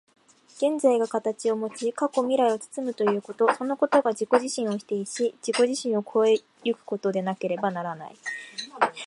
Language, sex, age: Japanese, female, 19-29